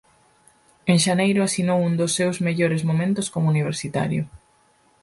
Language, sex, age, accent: Galician, female, 19-29, Normativo (estándar)